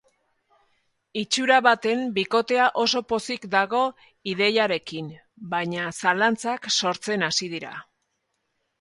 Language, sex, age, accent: Basque, female, 50-59, Erdialdekoa edo Nafarra (Gipuzkoa, Nafarroa)